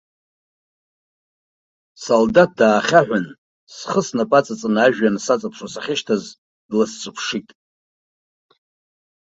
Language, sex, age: Abkhazian, male, 50-59